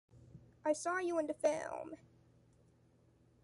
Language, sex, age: English, male, under 19